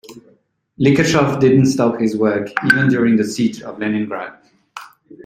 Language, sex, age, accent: English, male, 40-49, Malaysian English